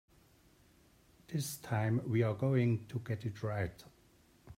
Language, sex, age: English, male, 50-59